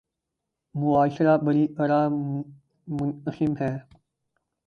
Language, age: Urdu, 19-29